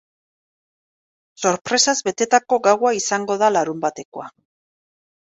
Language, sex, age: Basque, female, 40-49